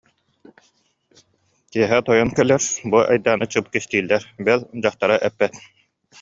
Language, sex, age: Yakut, male, 30-39